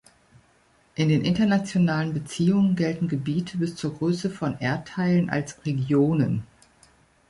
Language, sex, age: German, female, 50-59